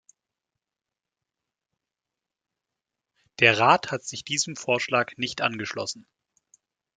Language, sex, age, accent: German, male, 19-29, Deutschland Deutsch